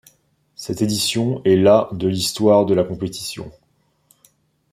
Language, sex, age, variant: French, male, 19-29, Français de métropole